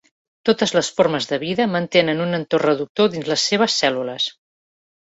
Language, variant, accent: Catalan, Central, central